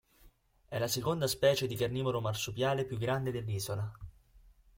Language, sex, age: Italian, male, 19-29